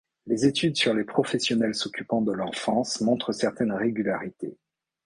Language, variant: French, Français de métropole